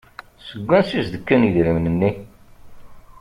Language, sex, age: Kabyle, male, 40-49